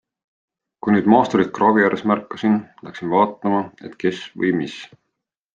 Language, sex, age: Estonian, male, 40-49